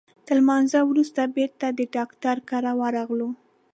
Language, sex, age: Pashto, female, 19-29